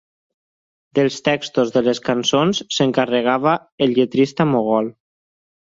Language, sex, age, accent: Catalan, male, 30-39, valencià